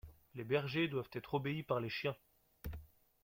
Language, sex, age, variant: French, male, 19-29, Français de métropole